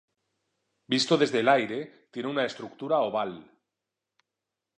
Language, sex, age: Spanish, male, 40-49